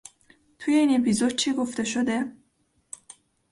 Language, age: Persian, 30-39